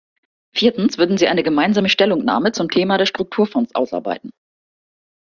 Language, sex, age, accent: German, female, 50-59, Deutschland Deutsch